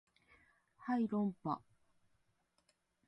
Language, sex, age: Japanese, female, 50-59